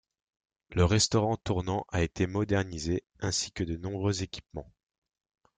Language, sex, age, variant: French, male, 19-29, Français de métropole